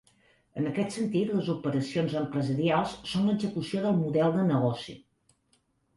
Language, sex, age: Catalan, female, 60-69